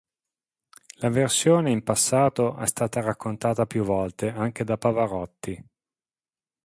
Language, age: Italian, 40-49